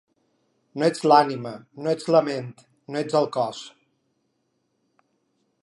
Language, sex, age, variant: Catalan, male, 40-49, Balear